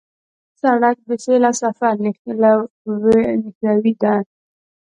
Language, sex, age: Pashto, female, under 19